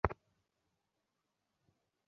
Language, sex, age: Bengali, male, 19-29